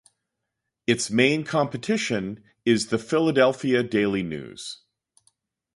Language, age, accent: English, 50-59, United States English